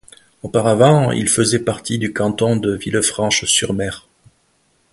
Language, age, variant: French, 50-59, Français de métropole